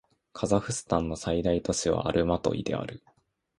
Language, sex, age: Japanese, male, 19-29